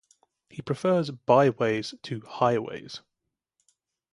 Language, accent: English, England English; India and South Asia (India, Pakistan, Sri Lanka)